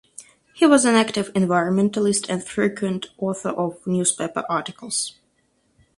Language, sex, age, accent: English, female, 19-29, Russian